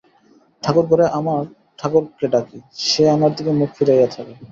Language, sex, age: Bengali, male, 19-29